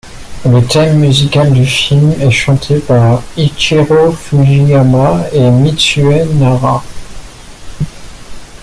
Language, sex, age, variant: French, male, 30-39, Français de métropole